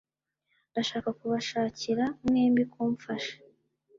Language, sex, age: Kinyarwanda, female, under 19